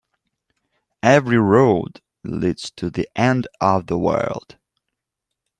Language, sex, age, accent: English, male, 19-29, United States English